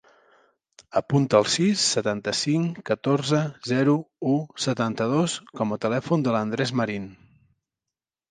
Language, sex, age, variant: Catalan, male, 40-49, Central